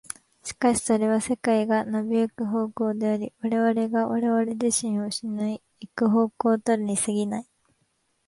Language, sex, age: Japanese, female, 19-29